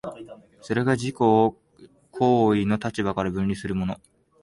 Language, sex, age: Japanese, male, 19-29